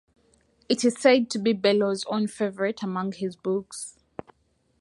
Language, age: English, 19-29